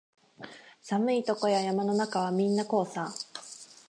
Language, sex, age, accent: Japanese, female, 19-29, 関東